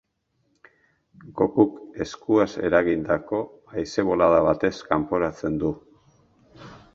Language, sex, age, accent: Basque, male, 50-59, Mendebalekoa (Araba, Bizkaia, Gipuzkoako mendebaleko herri batzuk)